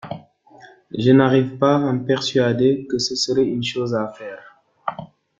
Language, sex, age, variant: French, male, 19-29, Français d'Afrique subsaharienne et des îles africaines